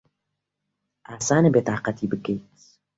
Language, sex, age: Central Kurdish, female, under 19